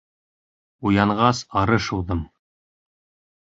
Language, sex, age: Bashkir, male, 30-39